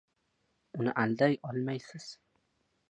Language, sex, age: Uzbek, male, under 19